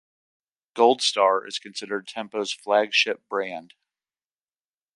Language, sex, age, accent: English, male, 30-39, United States English